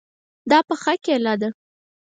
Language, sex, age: Pashto, female, under 19